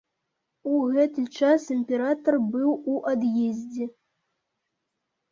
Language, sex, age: Belarusian, male, 30-39